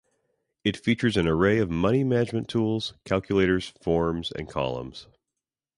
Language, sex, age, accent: English, male, 19-29, United States English